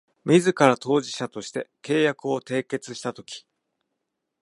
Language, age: Japanese, 40-49